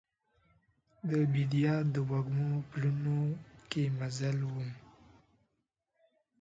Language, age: Pashto, 19-29